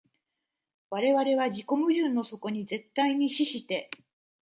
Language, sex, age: Japanese, female, 50-59